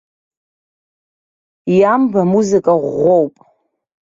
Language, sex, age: Abkhazian, female, 30-39